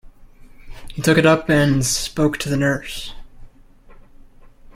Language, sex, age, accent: English, male, 19-29, United States English